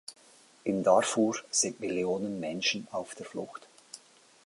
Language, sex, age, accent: German, male, 50-59, Schweizerdeutsch